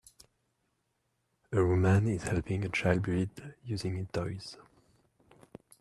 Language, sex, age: English, male, 19-29